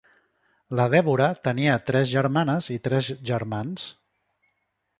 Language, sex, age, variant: Catalan, male, 40-49, Central